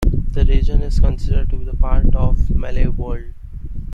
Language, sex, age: English, male, 19-29